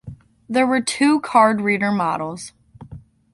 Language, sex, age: English, female, under 19